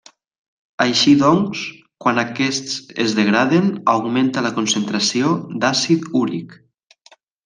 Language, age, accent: Catalan, under 19, valencià